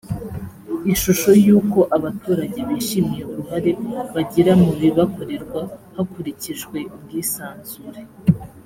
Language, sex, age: Kinyarwanda, female, under 19